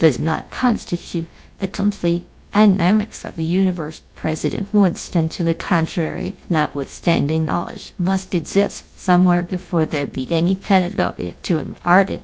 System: TTS, GlowTTS